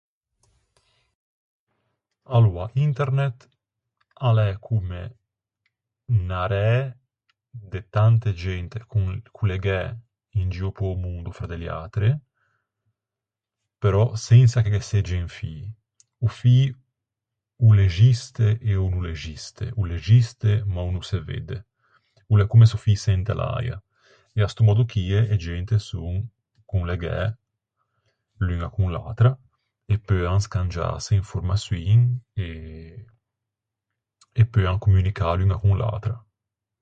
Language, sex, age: Ligurian, male, 30-39